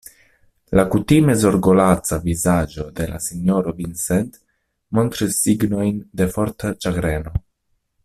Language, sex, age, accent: Esperanto, male, 30-39, Internacia